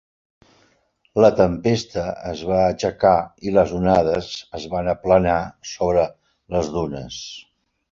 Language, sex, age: Catalan, male, 60-69